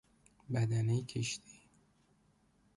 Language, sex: Persian, male